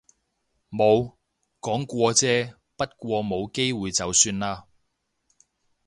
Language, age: Cantonese, 30-39